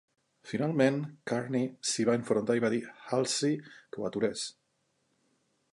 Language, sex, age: Catalan, male, 40-49